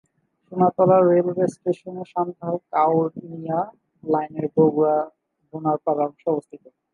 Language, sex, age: Bengali, male, 19-29